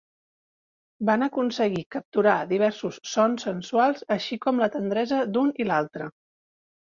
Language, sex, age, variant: Catalan, female, 40-49, Central